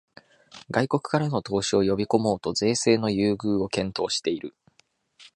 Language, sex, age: Japanese, male, 19-29